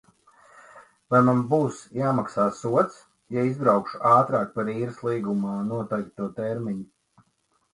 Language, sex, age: Latvian, male, 40-49